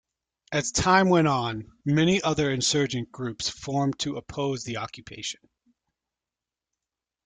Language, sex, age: English, male, 30-39